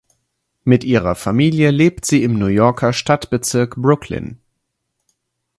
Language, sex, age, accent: German, male, 30-39, Deutschland Deutsch